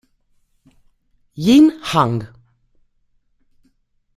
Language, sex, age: Italian, female, 40-49